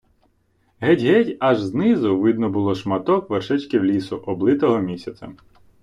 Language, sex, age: Ukrainian, male, 30-39